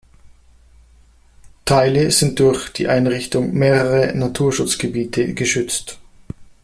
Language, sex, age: German, male, 30-39